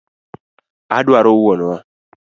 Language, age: Luo (Kenya and Tanzania), 19-29